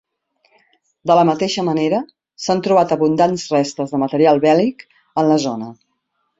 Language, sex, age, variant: Catalan, female, 40-49, Central